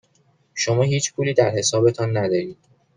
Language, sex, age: Persian, male, 19-29